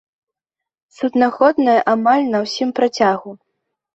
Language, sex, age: Belarusian, female, 19-29